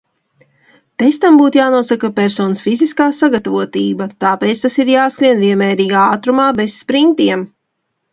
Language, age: Latvian, 40-49